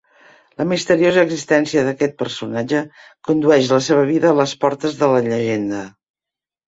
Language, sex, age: Catalan, female, 50-59